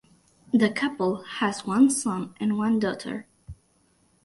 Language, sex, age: English, female, under 19